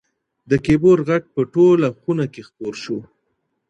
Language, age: Pashto, 30-39